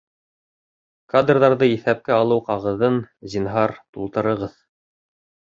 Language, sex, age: Bashkir, male, 30-39